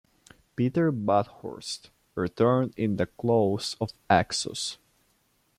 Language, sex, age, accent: English, male, 19-29, England English